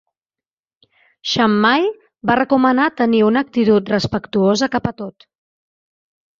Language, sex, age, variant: Catalan, female, 40-49, Central